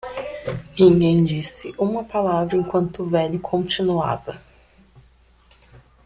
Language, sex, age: Portuguese, female, 19-29